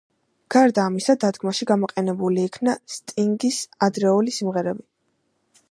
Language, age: Georgian, under 19